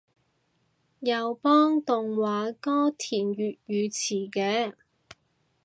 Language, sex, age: Cantonese, female, 30-39